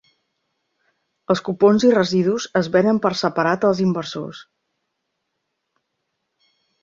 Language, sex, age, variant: Catalan, female, 50-59, Central